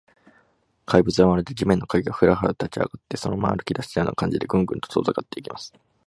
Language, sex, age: Japanese, male, 19-29